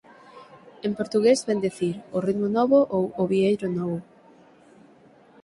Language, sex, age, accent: Galician, female, 19-29, Atlántico (seseo e gheada); Normativo (estándar)